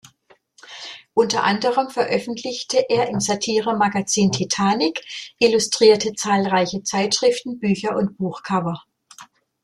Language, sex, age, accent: German, female, 60-69, Deutschland Deutsch